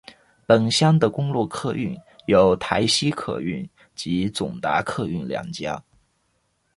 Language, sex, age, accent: Chinese, male, 19-29, 出生地：福建省